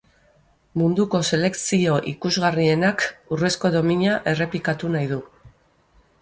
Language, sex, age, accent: Basque, female, 50-59, Mendebalekoa (Araba, Bizkaia, Gipuzkoako mendebaleko herri batzuk)